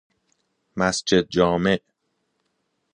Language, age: Persian, 30-39